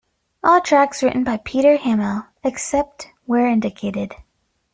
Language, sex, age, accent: English, female, 19-29, United States English